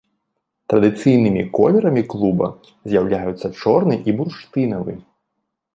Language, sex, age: Belarusian, male, 30-39